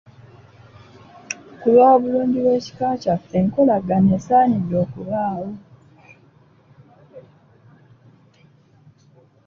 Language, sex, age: Ganda, female, 19-29